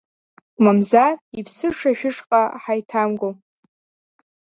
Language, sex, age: Abkhazian, female, 40-49